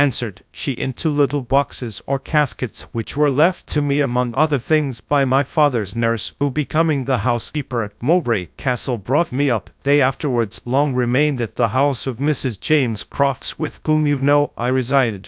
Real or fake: fake